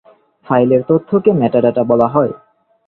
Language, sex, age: Bengali, male, 19-29